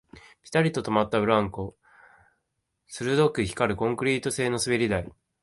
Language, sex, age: Japanese, male, 19-29